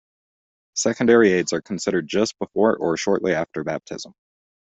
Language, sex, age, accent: English, male, 19-29, United States English